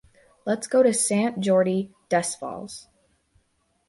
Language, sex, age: English, female, under 19